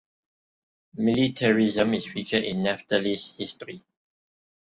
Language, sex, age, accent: English, male, 30-39, Malaysian English